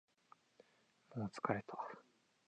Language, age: Japanese, 19-29